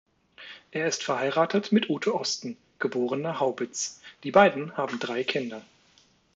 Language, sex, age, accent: German, male, 40-49, Deutschland Deutsch